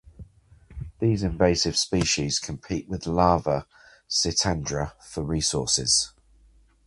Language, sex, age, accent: English, male, 40-49, England English